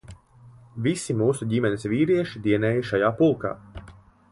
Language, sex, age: Latvian, male, 19-29